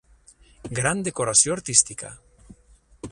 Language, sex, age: Catalan, male, 40-49